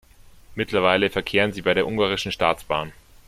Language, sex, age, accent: German, male, 19-29, Deutschland Deutsch